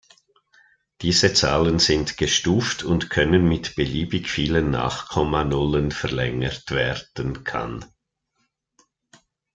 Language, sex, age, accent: German, male, 60-69, Schweizerdeutsch